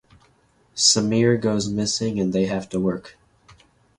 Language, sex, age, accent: English, male, under 19, United States English